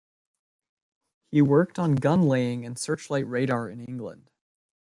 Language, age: English, 19-29